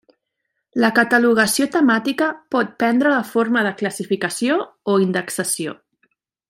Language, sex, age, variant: Catalan, female, 30-39, Central